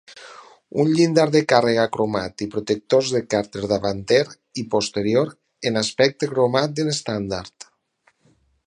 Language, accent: Catalan, valencià